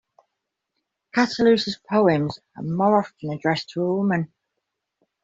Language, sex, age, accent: English, female, 40-49, England English